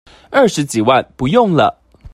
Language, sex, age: Chinese, male, 19-29